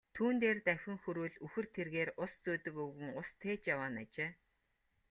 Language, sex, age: Mongolian, female, 30-39